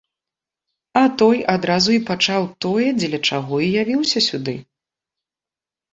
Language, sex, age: Belarusian, female, 30-39